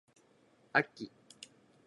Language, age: Japanese, 30-39